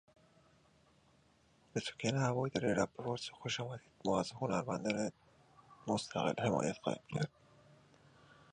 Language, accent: English, United States English